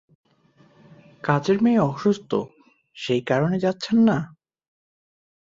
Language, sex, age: Bengali, male, 19-29